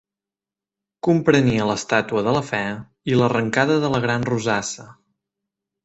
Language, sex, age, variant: Catalan, male, 19-29, Septentrional